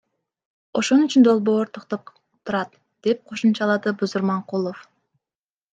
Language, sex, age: Kyrgyz, female, 19-29